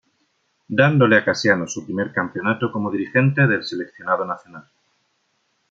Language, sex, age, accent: Spanish, male, 40-49, España: Sur peninsular (Andalucia, Extremadura, Murcia)